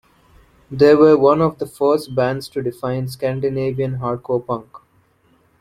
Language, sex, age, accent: English, male, 19-29, India and South Asia (India, Pakistan, Sri Lanka)